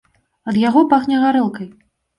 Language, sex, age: Belarusian, female, 30-39